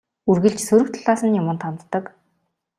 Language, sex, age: Mongolian, female, 19-29